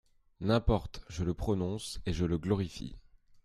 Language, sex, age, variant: French, male, 30-39, Français de métropole